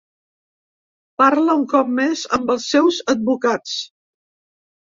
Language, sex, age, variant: Catalan, female, 70-79, Central